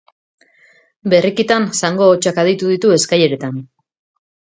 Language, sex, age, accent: Basque, female, 40-49, Mendebalekoa (Araba, Bizkaia, Gipuzkoako mendebaleko herri batzuk)